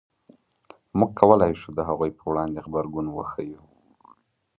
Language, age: Pashto, 19-29